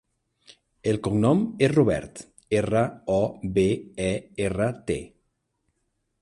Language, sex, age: Catalan, male, 40-49